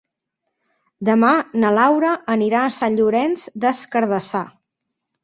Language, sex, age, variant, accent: Catalan, female, 30-39, Central, Neutre